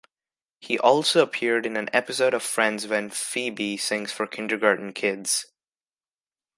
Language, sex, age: English, male, under 19